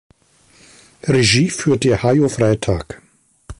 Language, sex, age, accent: German, male, 50-59, Deutschland Deutsch